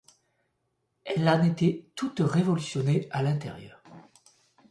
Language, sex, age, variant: French, male, 50-59, Français de métropole